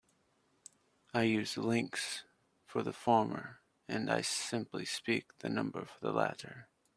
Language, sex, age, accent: English, male, 30-39, United States English